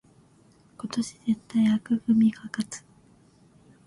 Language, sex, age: Japanese, female, under 19